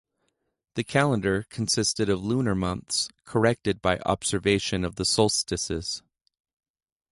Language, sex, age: English, male, 30-39